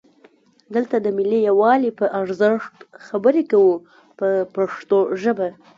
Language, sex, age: Pashto, female, 19-29